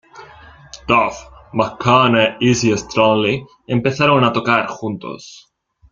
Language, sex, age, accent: Spanish, male, 19-29, España: Centro-Sur peninsular (Madrid, Toledo, Castilla-La Mancha)